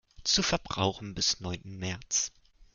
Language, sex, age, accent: German, male, 19-29, Deutschland Deutsch